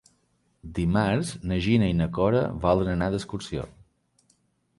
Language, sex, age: Catalan, male, 40-49